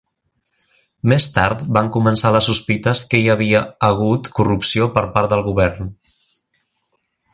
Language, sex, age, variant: Catalan, male, 19-29, Central